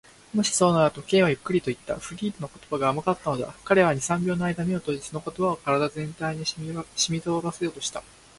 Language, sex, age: Japanese, male, 19-29